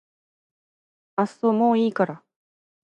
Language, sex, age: Japanese, female, 30-39